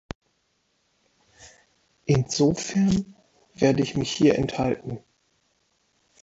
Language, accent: German, Deutschland Deutsch